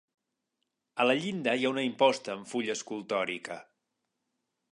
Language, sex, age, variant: Catalan, male, 40-49, Central